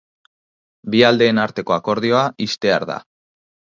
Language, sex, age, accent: Basque, male, 19-29, Erdialdekoa edo Nafarra (Gipuzkoa, Nafarroa)